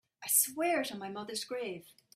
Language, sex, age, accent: English, female, 30-39, Irish English